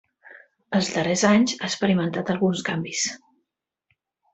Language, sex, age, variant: Catalan, female, 50-59, Central